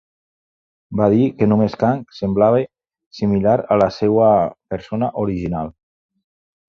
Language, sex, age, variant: Catalan, male, 40-49, Central